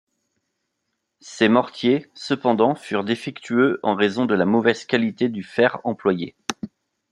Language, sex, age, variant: French, male, 30-39, Français de métropole